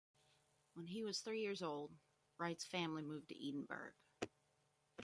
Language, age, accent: English, 19-29, United States English